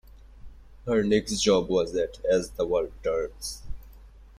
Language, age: English, 19-29